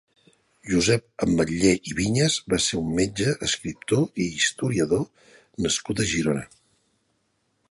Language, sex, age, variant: Catalan, male, 50-59, Central